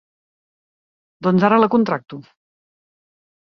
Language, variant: Catalan, Central